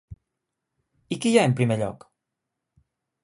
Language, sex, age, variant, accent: Catalan, male, 30-39, Nord-Occidental, nord-occidental